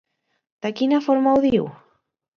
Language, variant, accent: Catalan, Central, central